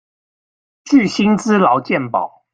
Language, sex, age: Chinese, male, 19-29